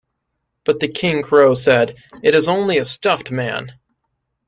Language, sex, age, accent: English, male, 19-29, United States English